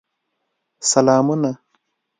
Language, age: Pashto, 19-29